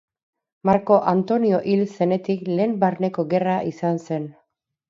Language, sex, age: Basque, female, 30-39